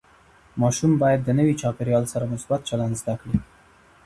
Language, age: Pashto, 19-29